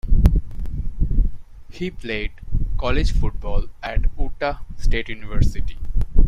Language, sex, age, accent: English, male, 19-29, India and South Asia (India, Pakistan, Sri Lanka)